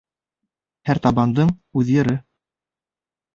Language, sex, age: Bashkir, male, 19-29